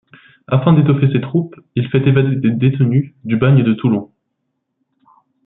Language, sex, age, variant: French, male, 19-29, Français de métropole